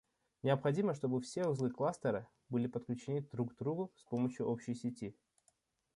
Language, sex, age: Russian, male, 19-29